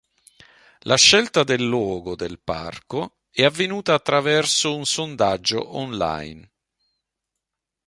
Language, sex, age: Italian, male, 40-49